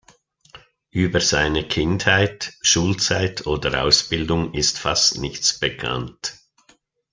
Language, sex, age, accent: German, male, 60-69, Schweizerdeutsch